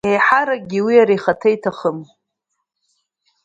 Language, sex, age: Abkhazian, female, 30-39